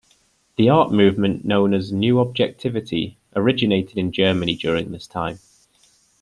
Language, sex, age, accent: English, male, 19-29, England English